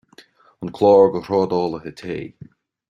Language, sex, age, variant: Irish, male, 19-29, Gaeilge Chonnacht